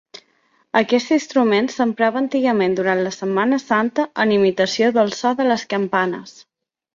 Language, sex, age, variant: Catalan, female, 30-39, Balear